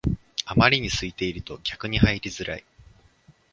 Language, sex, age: Japanese, male, 19-29